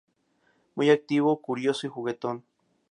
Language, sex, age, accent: Spanish, male, 19-29, México